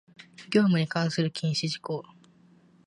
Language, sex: Japanese, female